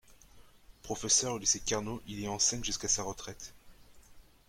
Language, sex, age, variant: French, male, 19-29, Français de métropole